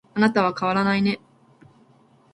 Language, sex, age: Japanese, female, 19-29